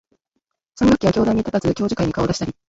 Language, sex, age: Japanese, female, 19-29